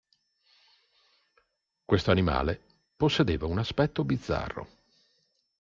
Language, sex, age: Italian, male, 50-59